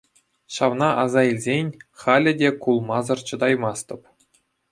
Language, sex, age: Chuvash, male, 19-29